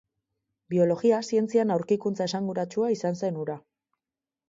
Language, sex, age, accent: Basque, female, 19-29, Mendebalekoa (Araba, Bizkaia, Gipuzkoako mendebaleko herri batzuk)